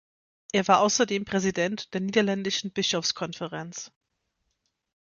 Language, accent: German, Deutschland Deutsch